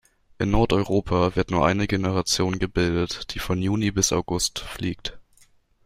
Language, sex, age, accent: German, male, under 19, Deutschland Deutsch